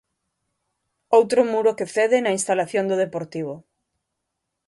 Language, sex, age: Galician, female, 30-39